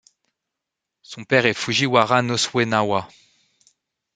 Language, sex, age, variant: French, male, 19-29, Français de métropole